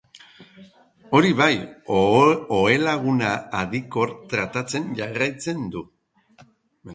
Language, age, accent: Basque, 50-59, Mendebalekoa (Araba, Bizkaia, Gipuzkoako mendebaleko herri batzuk)